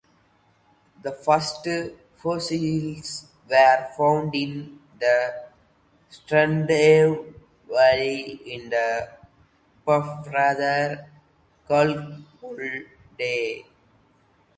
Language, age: English, 19-29